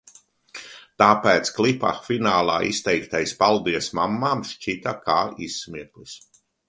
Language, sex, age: Latvian, male, 40-49